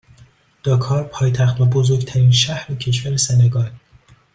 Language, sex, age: Persian, male, 19-29